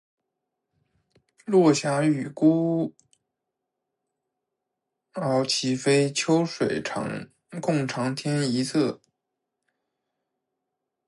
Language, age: Chinese, 19-29